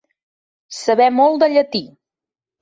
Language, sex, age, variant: Catalan, female, 30-39, Central